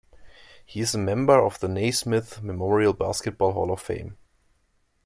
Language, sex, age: English, male, 19-29